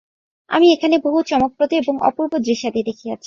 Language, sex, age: Bengali, female, 19-29